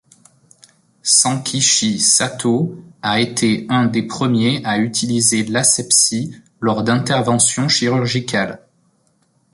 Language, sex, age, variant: French, male, 30-39, Français de métropole